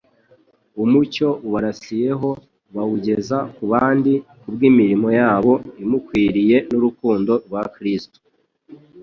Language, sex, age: Kinyarwanda, male, 19-29